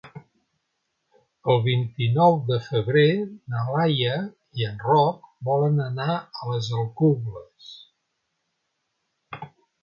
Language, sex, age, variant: Catalan, male, 60-69, Central